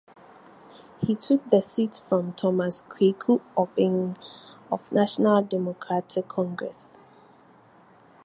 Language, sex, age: English, female, 19-29